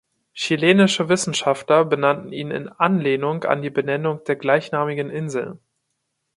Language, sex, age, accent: German, male, 19-29, Deutschland Deutsch